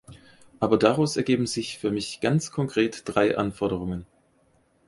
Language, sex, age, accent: German, male, 30-39, Deutschland Deutsch